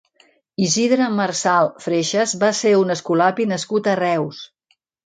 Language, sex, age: Catalan, female, 60-69